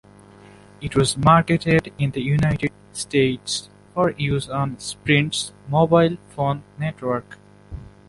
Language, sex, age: English, male, 19-29